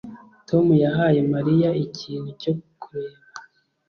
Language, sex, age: Kinyarwanda, male, 30-39